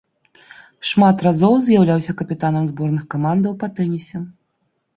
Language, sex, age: Belarusian, female, 30-39